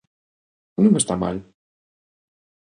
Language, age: Galician, 30-39